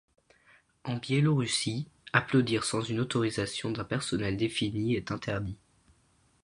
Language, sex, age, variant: French, male, under 19, Français de métropole